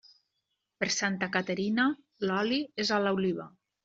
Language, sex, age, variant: Catalan, female, 50-59, Nord-Occidental